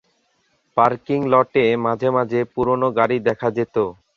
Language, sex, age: Bengali, male, 19-29